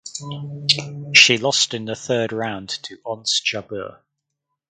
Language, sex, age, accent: English, male, 30-39, England English